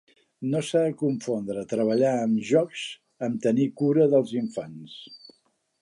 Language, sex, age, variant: Catalan, male, 60-69, Central